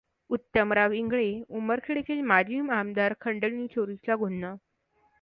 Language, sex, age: Marathi, female, under 19